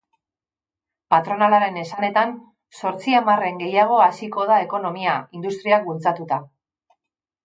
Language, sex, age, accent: Basque, female, 50-59, Mendebalekoa (Araba, Bizkaia, Gipuzkoako mendebaleko herri batzuk)